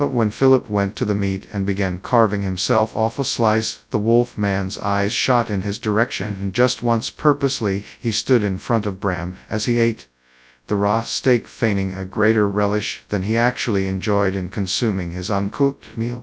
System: TTS, FastPitch